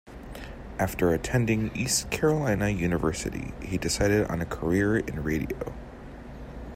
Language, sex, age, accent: English, male, 19-29, United States English